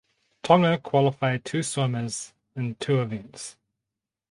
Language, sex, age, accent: English, male, 30-39, New Zealand English